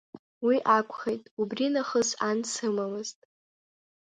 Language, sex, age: Abkhazian, female, under 19